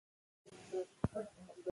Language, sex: Pashto, female